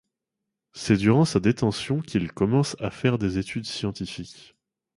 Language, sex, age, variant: French, male, 30-39, Français de métropole